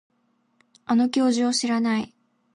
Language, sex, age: Japanese, female, under 19